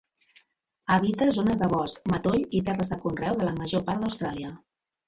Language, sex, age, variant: Catalan, female, 60-69, Central